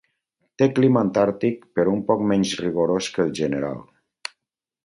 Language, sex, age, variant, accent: Catalan, male, 50-59, Valencià meridional, valencià